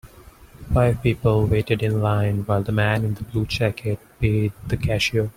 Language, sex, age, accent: English, male, 19-29, India and South Asia (India, Pakistan, Sri Lanka)